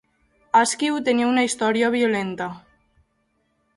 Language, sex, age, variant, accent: Catalan, female, 19-29, Valencià meridional, valencià